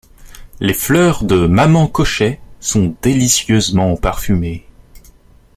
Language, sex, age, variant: French, male, 19-29, Français de métropole